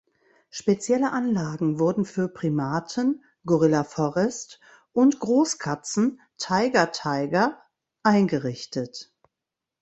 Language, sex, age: German, female, 60-69